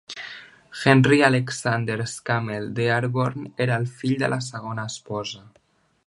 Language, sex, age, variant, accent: Catalan, male, under 19, Central, central